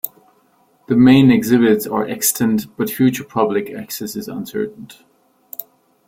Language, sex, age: English, male, 30-39